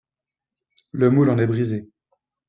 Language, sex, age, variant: French, male, 30-39, Français de métropole